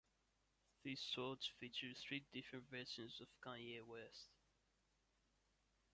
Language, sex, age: English, male, under 19